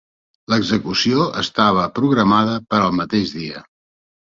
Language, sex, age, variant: Catalan, male, 60-69, Central